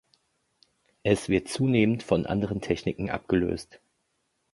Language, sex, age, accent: German, male, 30-39, Deutschland Deutsch